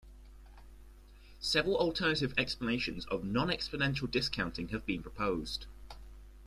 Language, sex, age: English, male, under 19